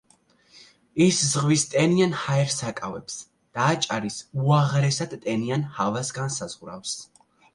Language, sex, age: Georgian, male, 19-29